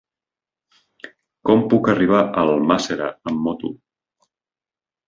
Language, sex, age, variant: Catalan, male, 30-39, Nord-Occidental